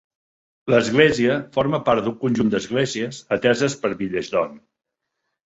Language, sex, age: Catalan, male, 50-59